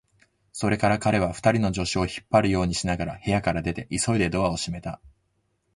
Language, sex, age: Japanese, male, 19-29